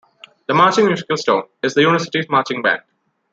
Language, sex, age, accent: English, male, 19-29, India and South Asia (India, Pakistan, Sri Lanka)